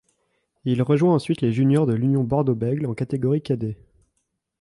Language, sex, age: French, male, under 19